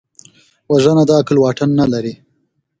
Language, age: Pashto, 19-29